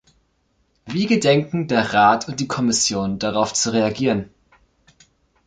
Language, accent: German, Deutschland Deutsch